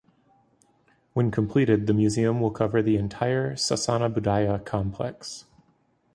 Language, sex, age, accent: English, male, 40-49, United States English